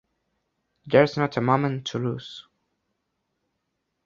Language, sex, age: English, male, under 19